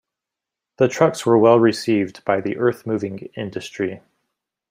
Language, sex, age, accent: English, male, 30-39, United States English